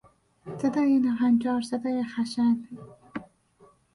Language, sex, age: Persian, female, 40-49